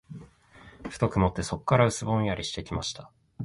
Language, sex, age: Japanese, male, 19-29